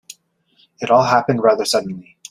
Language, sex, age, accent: English, male, 30-39, Canadian English